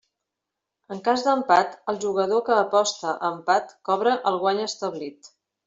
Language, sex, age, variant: Catalan, female, 50-59, Central